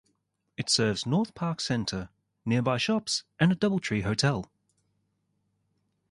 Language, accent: English, Australian English